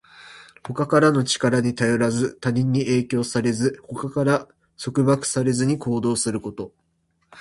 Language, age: Japanese, 19-29